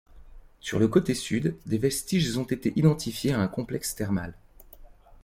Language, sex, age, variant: French, male, 30-39, Français de métropole